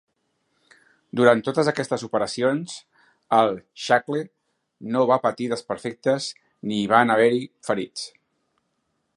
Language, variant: Catalan, Central